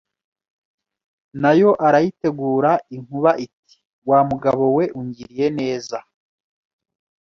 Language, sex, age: Kinyarwanda, male, 30-39